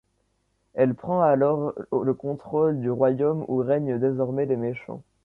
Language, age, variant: French, under 19, Français de métropole